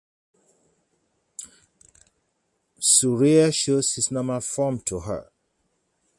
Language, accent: English, Canadian English